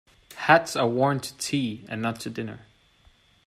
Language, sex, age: English, male, 19-29